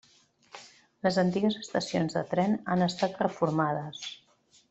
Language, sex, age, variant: Catalan, female, 40-49, Central